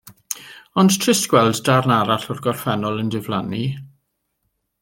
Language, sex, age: Welsh, male, 50-59